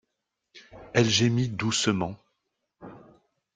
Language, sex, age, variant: French, male, 40-49, Français de métropole